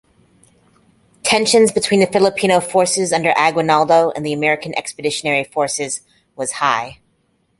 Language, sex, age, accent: English, female, 40-49, United States English